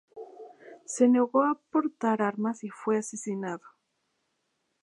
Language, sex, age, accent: Spanish, female, 19-29, México